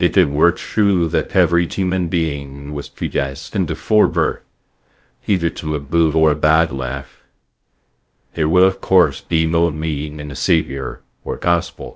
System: TTS, VITS